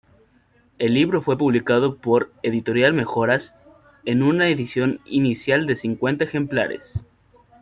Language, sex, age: Spanish, male, under 19